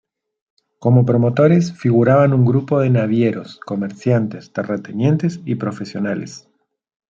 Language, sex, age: Spanish, male, 40-49